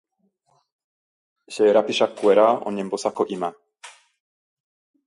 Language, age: Guarani, 30-39